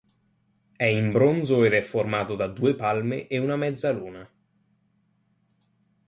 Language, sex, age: Italian, male, under 19